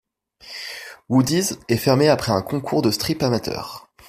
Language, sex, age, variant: French, male, 19-29, Français de métropole